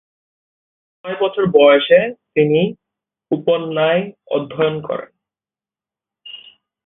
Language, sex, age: Bengali, male, 19-29